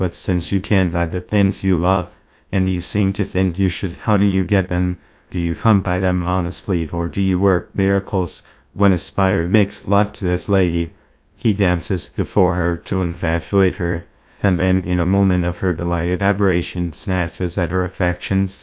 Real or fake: fake